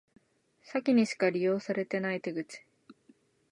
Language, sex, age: Japanese, female, 19-29